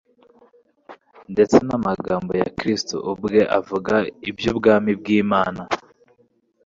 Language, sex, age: Kinyarwanda, male, 19-29